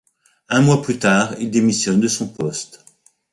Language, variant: French, Français de métropole